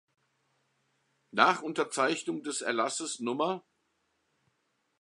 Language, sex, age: German, male, 60-69